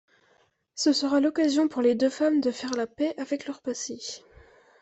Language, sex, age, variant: French, female, 19-29, Français de métropole